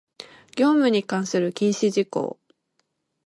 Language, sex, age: Japanese, female, 19-29